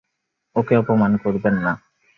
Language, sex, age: Bengali, male, 19-29